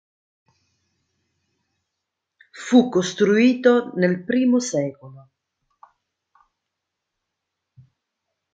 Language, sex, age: Italian, female, 50-59